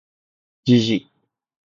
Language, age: Japanese, 19-29